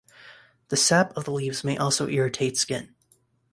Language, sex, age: English, male, 19-29